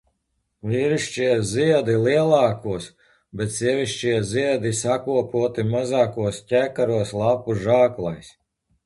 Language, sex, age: Latvian, male, 40-49